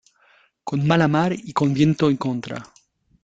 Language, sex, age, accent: Spanish, male, 50-59, Rioplatense: Argentina, Uruguay, este de Bolivia, Paraguay